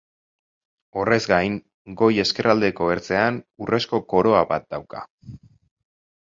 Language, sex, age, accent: Basque, male, 30-39, Mendebalekoa (Araba, Bizkaia, Gipuzkoako mendebaleko herri batzuk)